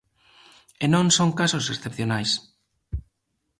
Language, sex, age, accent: Galician, male, 19-29, Normativo (estándar)